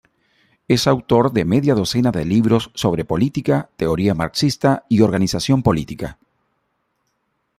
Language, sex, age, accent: Spanish, male, 50-59, América central